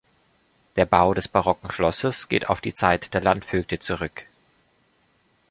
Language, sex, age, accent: German, male, 40-49, Deutschland Deutsch